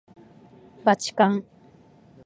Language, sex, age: Japanese, female, under 19